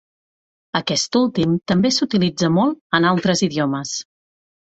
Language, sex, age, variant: Catalan, female, 40-49, Central